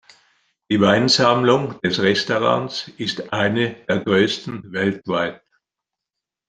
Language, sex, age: German, male, 70-79